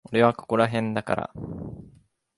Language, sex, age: Japanese, male, 19-29